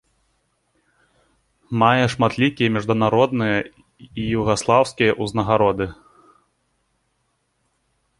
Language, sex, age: Belarusian, male, 19-29